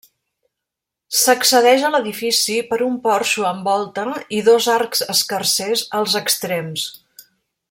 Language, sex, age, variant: Catalan, female, 50-59, Central